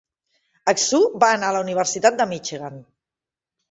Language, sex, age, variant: Catalan, female, 40-49, Central